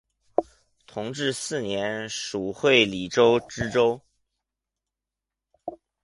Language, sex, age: Chinese, male, 19-29